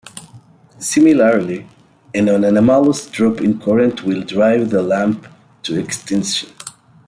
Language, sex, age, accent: English, male, 30-39, United States English